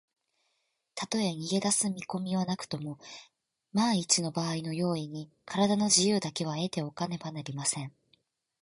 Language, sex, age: Japanese, female, 19-29